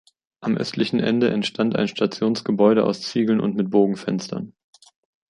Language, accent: German, Deutschland Deutsch